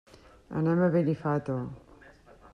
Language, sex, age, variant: Catalan, female, 50-59, Central